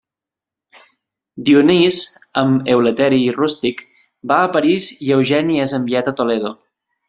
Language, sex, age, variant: Catalan, male, 19-29, Central